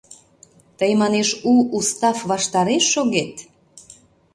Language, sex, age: Mari, female, 40-49